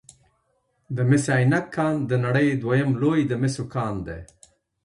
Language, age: Pashto, 50-59